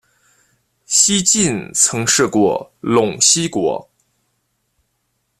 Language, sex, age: Chinese, male, 19-29